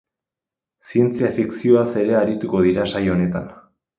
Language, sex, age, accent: Basque, male, 19-29, Erdialdekoa edo Nafarra (Gipuzkoa, Nafarroa)